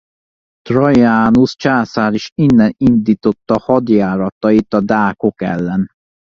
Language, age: Hungarian, 19-29